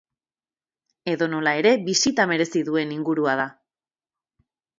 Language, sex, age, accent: Basque, female, 30-39, Erdialdekoa edo Nafarra (Gipuzkoa, Nafarroa)